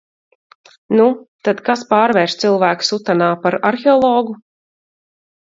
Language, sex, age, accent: Latvian, female, 30-39, Vidus dialekts